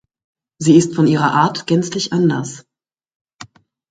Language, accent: German, Deutschland Deutsch